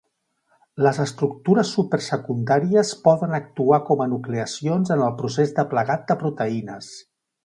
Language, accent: Catalan, Barceloní